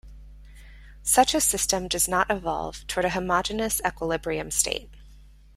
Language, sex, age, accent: English, female, 30-39, United States English